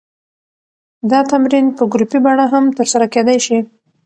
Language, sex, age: Pashto, female, 30-39